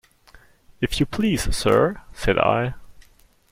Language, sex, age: English, male, 30-39